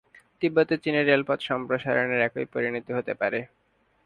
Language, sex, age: Bengali, male, 19-29